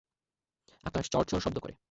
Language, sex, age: Bengali, male, 19-29